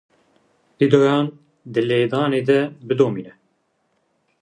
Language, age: Kurdish, 19-29